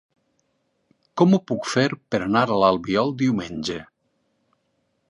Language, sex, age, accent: Catalan, male, 50-59, valencià